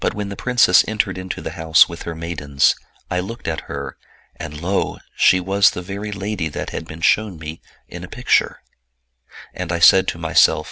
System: none